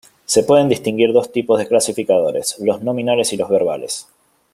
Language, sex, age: Spanish, male, 40-49